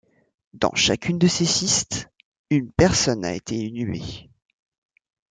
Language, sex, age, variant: French, male, 19-29, Français de métropole